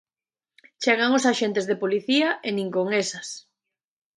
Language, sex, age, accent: Galician, female, 40-49, Atlántico (seseo e gheada)